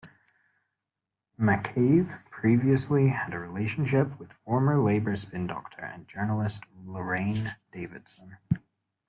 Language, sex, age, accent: English, male, 19-29, England English